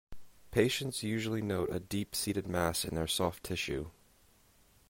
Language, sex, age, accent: English, male, 30-39, New Zealand English